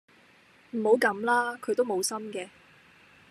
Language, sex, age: Cantonese, female, 19-29